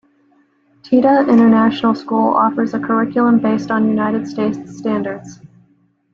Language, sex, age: English, female, 30-39